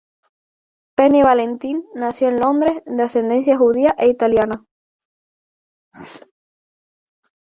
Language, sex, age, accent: Spanish, male, 19-29, España: Islas Canarias